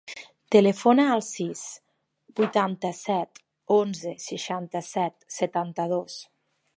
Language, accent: Catalan, Lleidatà